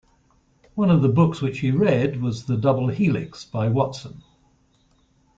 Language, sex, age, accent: English, male, 60-69, England English